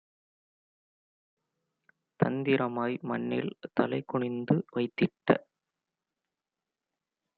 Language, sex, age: Tamil, male, 19-29